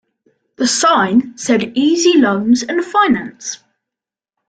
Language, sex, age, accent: English, male, under 19, England English